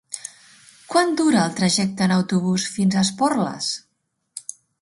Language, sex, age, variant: Catalan, female, 50-59, Central